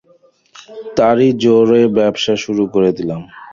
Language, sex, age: Bengali, male, 19-29